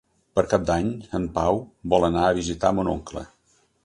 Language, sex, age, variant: Catalan, male, 60-69, Central